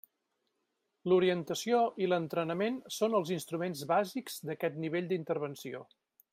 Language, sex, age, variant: Catalan, male, 50-59, Central